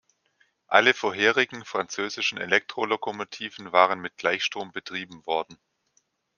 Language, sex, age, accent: German, male, 40-49, Deutschland Deutsch